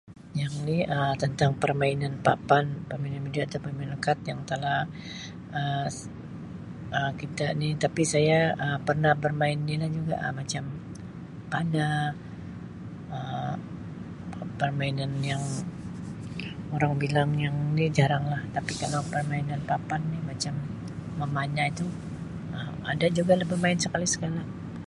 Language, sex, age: Sabah Malay, female, 50-59